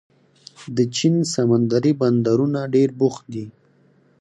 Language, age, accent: Pashto, 19-29, معیاري پښتو